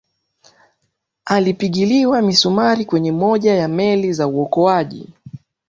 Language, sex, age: Swahili, male, 19-29